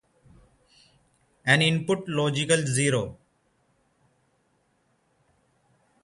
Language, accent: English, India and South Asia (India, Pakistan, Sri Lanka)